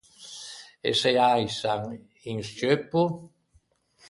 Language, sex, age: Ligurian, male, 30-39